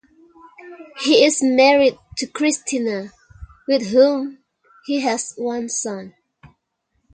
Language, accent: English, Malaysian English